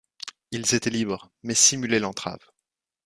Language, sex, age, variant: French, male, 19-29, Français de métropole